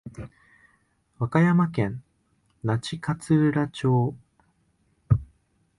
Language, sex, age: Japanese, male, 19-29